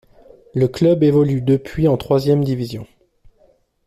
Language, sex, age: French, male, 40-49